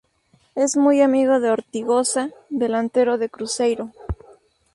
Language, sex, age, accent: Spanish, female, 19-29, México